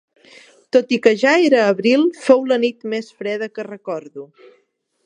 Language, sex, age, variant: Catalan, female, 30-39, Central